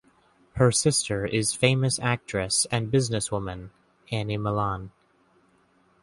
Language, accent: English, United States English